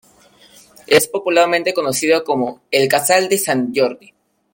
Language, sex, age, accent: Spanish, male, under 19, Andino-Pacífico: Colombia, Perú, Ecuador, oeste de Bolivia y Venezuela andina